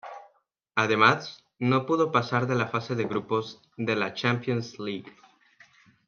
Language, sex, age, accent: Spanish, male, 40-49, México